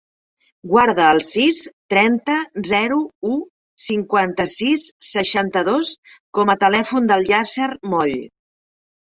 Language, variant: Catalan, Central